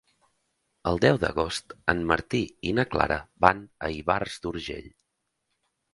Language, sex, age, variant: Catalan, male, 30-39, Central